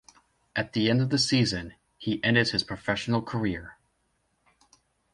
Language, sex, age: English, male, 19-29